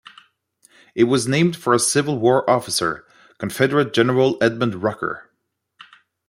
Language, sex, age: English, male, 30-39